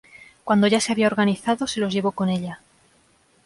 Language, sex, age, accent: Spanish, female, 30-39, España: Centro-Sur peninsular (Madrid, Toledo, Castilla-La Mancha)